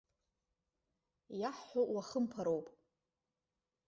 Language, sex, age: Abkhazian, female, 30-39